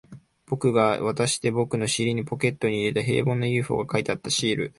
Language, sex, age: Japanese, male, 19-29